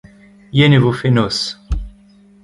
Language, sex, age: Breton, male, 19-29